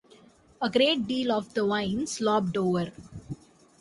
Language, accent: English, United States English